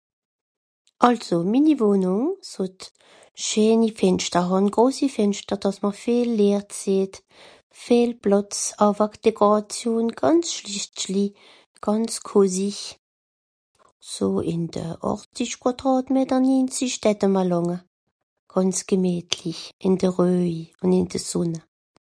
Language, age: Swiss German, 50-59